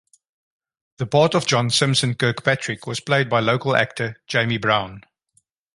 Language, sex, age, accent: English, male, 40-49, Southern African (South Africa, Zimbabwe, Namibia)